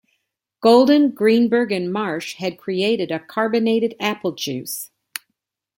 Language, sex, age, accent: English, female, 60-69, United States English